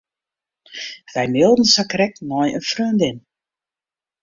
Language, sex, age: Western Frisian, female, 30-39